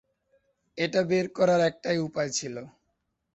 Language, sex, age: Bengali, male, 19-29